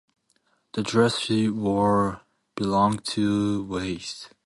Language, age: English, 19-29